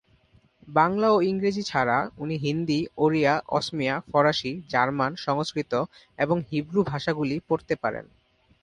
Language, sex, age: Bengali, male, 19-29